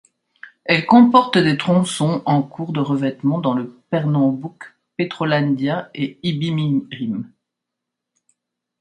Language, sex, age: French, female, 60-69